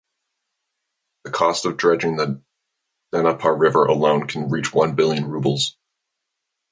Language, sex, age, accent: English, male, 30-39, United States English